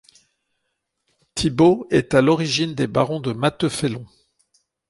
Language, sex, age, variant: French, male, 60-69, Français de métropole